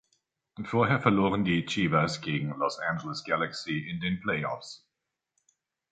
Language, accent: German, Deutschland Deutsch